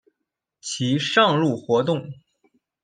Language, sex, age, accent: Chinese, male, 19-29, 出生地：山东省